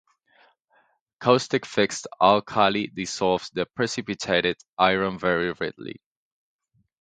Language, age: English, 19-29